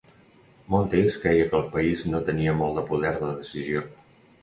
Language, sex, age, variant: Catalan, male, 40-49, Nord-Occidental